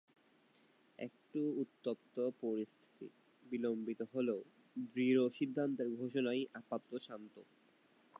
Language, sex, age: Bengali, male, 19-29